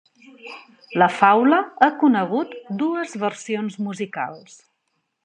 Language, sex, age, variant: Catalan, female, 50-59, Central